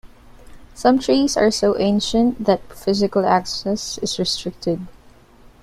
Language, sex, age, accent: English, female, 19-29, Filipino